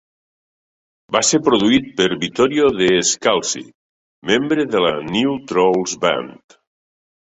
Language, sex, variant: Catalan, male, Nord-Occidental